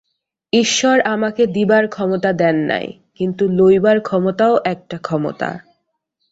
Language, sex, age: Bengali, female, 19-29